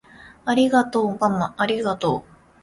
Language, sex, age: Japanese, female, 19-29